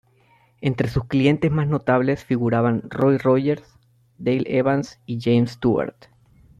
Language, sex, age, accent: Spanish, male, 30-39, América central